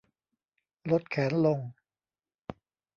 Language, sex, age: Thai, male, 50-59